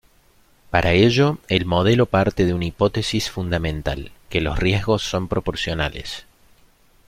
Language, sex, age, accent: Spanish, male, 30-39, Rioplatense: Argentina, Uruguay, este de Bolivia, Paraguay